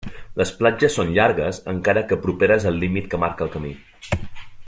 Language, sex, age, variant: Catalan, male, 30-39, Central